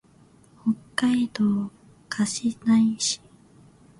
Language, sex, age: Japanese, female, under 19